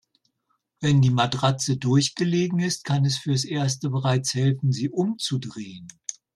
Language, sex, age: German, male, 60-69